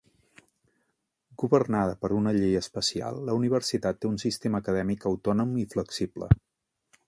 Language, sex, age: Catalan, male, 40-49